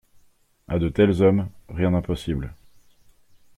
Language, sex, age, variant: French, male, 30-39, Français de métropole